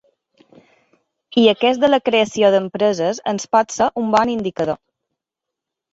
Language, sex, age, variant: Catalan, female, 30-39, Balear